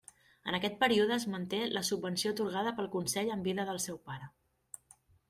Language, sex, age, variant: Catalan, female, 30-39, Central